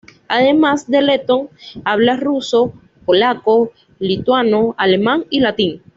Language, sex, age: Spanish, female, 19-29